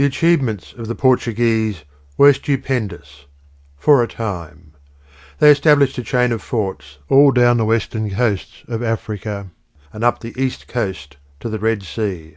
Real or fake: real